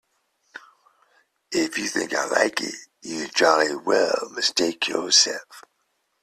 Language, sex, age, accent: English, male, 50-59, England English